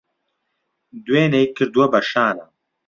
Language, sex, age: Central Kurdish, male, 19-29